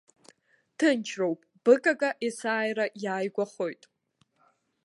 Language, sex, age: Abkhazian, female, 19-29